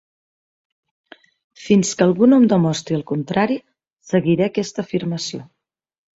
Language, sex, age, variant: Catalan, female, 30-39, Central